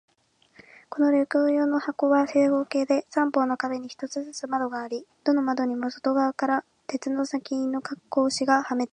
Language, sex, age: Japanese, female, 19-29